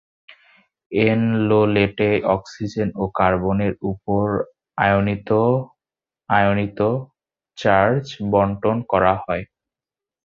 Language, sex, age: Bengali, male, 19-29